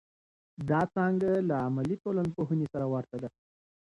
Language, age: Pashto, 19-29